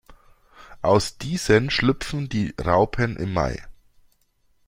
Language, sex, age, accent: German, male, 40-49, Deutschland Deutsch